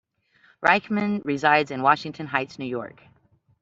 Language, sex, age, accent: English, female, 50-59, United States English